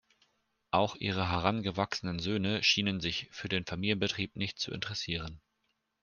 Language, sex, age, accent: German, male, 19-29, Deutschland Deutsch